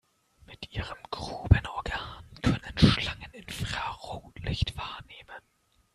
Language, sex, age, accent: German, male, 19-29, Deutschland Deutsch